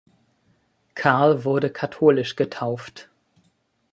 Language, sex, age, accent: German, male, 19-29, Deutschland Deutsch